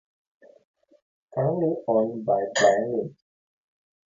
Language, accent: English, Malaysian English